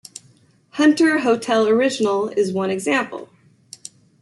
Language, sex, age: English, female, 30-39